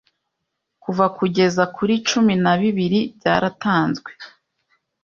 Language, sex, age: Kinyarwanda, female, 19-29